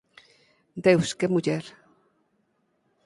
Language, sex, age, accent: Galician, female, 50-59, Normativo (estándar)